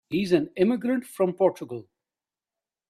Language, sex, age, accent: English, male, 40-49, India and South Asia (India, Pakistan, Sri Lanka)